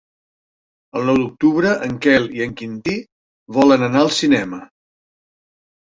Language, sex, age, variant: Catalan, male, 60-69, Central